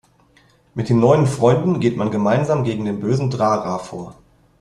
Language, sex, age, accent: German, male, 30-39, Deutschland Deutsch